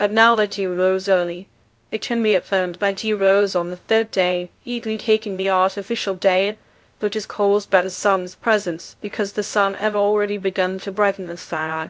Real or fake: fake